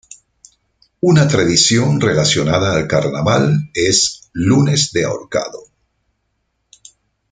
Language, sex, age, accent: Spanish, male, 50-59, Caribe: Cuba, Venezuela, Puerto Rico, República Dominicana, Panamá, Colombia caribeña, México caribeño, Costa del golfo de México